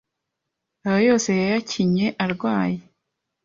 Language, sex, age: Kinyarwanda, female, 19-29